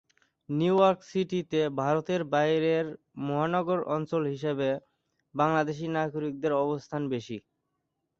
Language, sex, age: Bengali, male, 19-29